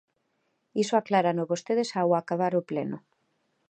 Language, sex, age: Galician, female, 30-39